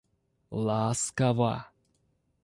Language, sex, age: Russian, male, 30-39